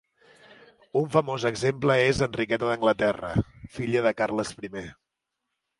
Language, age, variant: Catalan, under 19, Central